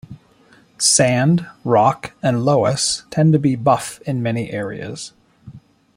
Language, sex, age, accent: English, male, 50-59, United States English